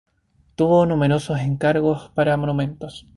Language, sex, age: Spanish, male, 19-29